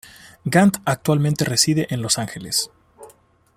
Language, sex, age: Spanish, male, 30-39